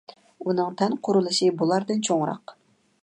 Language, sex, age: Uyghur, female, 30-39